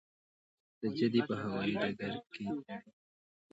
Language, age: Pashto, 19-29